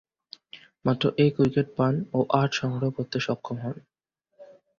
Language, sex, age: Bengali, male, 19-29